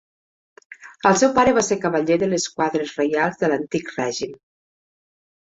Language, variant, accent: Catalan, Nord-Occidental, Tortosí